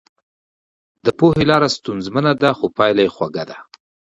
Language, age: Pashto, 40-49